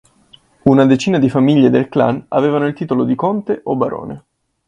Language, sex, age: Italian, male, 19-29